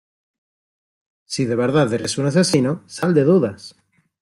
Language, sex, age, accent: Spanish, male, 19-29, Rioplatense: Argentina, Uruguay, este de Bolivia, Paraguay